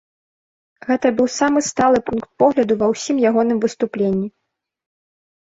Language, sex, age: Belarusian, female, 19-29